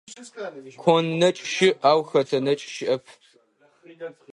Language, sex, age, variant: Adyghe, male, under 19, Адыгабзэ (Кирил, пстэумэ зэдыряе)